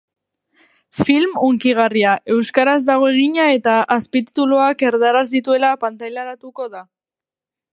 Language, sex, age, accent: Basque, female, 19-29, Mendebalekoa (Araba, Bizkaia, Gipuzkoako mendebaleko herri batzuk)